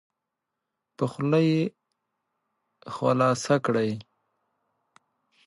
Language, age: Pashto, 19-29